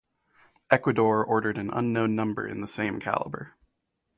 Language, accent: English, United States English